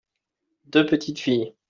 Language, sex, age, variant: French, male, 19-29, Français de métropole